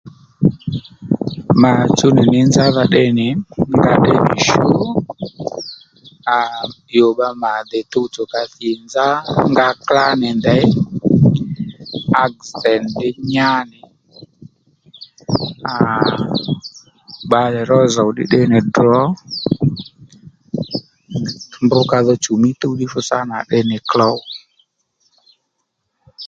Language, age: Lendu, 40-49